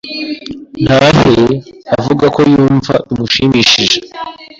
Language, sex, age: Kinyarwanda, male, 19-29